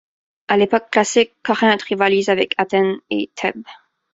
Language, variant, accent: French, Français d'Amérique du Nord, Français du Canada